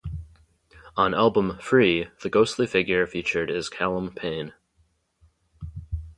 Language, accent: English, United States English